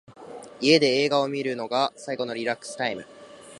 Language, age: Japanese, under 19